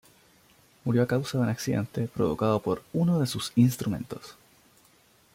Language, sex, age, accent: Spanish, male, 19-29, Chileno: Chile, Cuyo